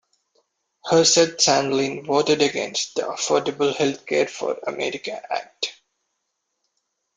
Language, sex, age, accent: English, male, 19-29, India and South Asia (India, Pakistan, Sri Lanka)